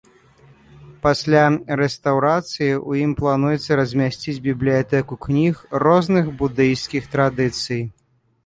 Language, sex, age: Belarusian, male, 30-39